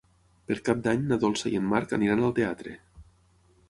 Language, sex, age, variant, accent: Catalan, male, 40-49, Tortosí, nord-occidental; Tortosí